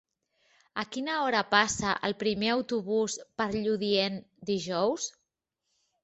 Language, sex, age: Catalan, female, 30-39